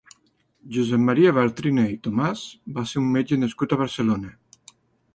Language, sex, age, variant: Catalan, male, 40-49, Nord-Occidental